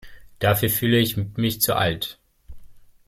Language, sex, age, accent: German, male, 19-29, Deutschland Deutsch